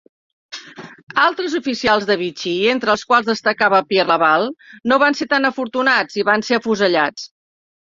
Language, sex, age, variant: Catalan, female, 60-69, Central